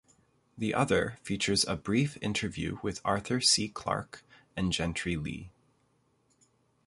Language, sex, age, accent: English, male, 30-39, Canadian English